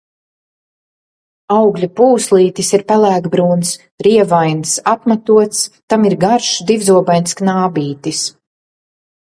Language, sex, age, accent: Latvian, female, 40-49, bez akcenta